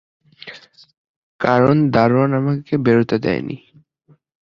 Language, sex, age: Bengali, male, under 19